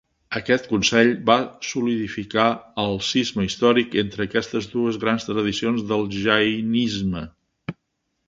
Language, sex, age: Catalan, male, 70-79